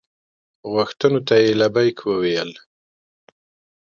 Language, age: Pashto, 50-59